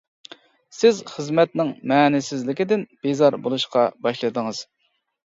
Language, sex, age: Uyghur, female, 40-49